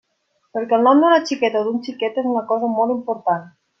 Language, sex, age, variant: Catalan, female, 19-29, Nord-Occidental